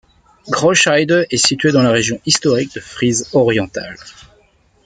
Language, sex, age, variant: French, male, 40-49, Français de métropole